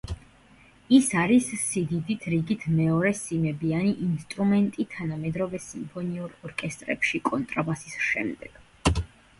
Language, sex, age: Georgian, female, 19-29